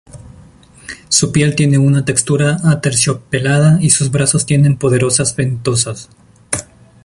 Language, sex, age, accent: Spanish, male, 19-29, Andino-Pacífico: Colombia, Perú, Ecuador, oeste de Bolivia y Venezuela andina